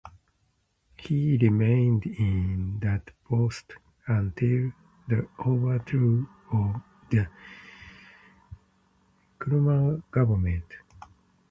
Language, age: English, 50-59